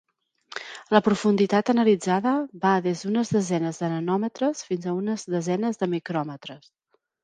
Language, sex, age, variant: Catalan, female, 40-49, Central